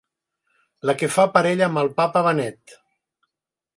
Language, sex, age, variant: Catalan, male, 50-59, Central